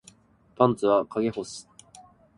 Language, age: Japanese, 19-29